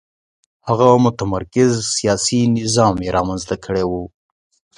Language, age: Pashto, 19-29